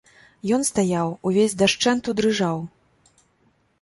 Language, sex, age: Belarusian, female, 40-49